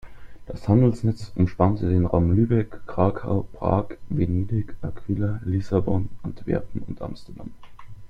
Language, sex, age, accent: German, male, under 19, Deutschland Deutsch